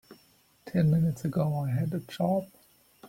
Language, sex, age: English, male, 30-39